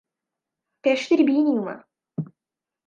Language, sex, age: Central Kurdish, female, under 19